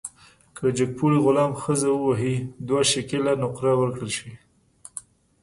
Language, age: Pashto, 30-39